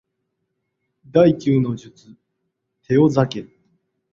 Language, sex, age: Japanese, male, 40-49